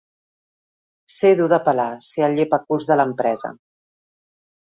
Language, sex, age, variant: Catalan, female, 40-49, Central